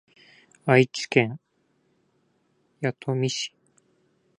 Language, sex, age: Japanese, male, 19-29